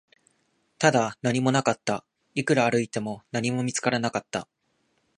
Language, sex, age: Japanese, male, 19-29